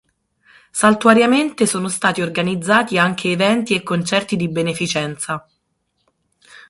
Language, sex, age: Italian, male, 30-39